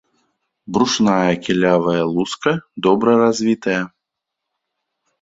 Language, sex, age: Belarusian, male, 30-39